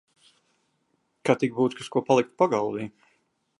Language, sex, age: Latvian, male, 19-29